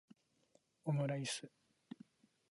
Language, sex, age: Japanese, male, 19-29